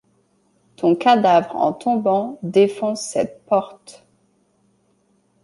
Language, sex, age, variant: French, female, 30-39, Français de métropole